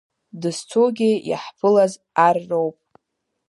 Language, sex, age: Abkhazian, female, under 19